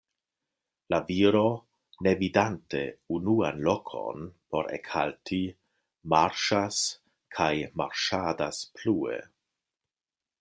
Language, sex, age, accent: Esperanto, male, 50-59, Internacia